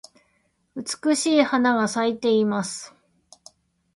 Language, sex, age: Japanese, female, 40-49